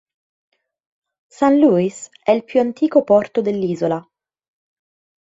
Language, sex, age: Italian, female, 19-29